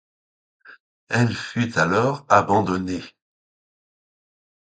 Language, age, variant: French, 70-79, Français de métropole